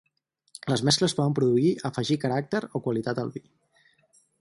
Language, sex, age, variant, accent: Catalan, male, 19-29, Central, central